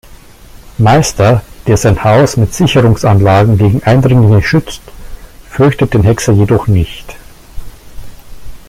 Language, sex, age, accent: German, male, 50-59, Deutschland Deutsch